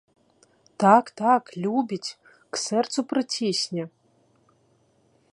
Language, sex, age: Belarusian, female, 19-29